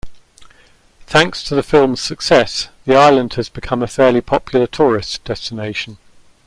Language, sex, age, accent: English, male, 60-69, England English